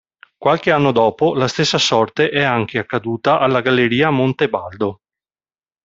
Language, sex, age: Italian, male, 40-49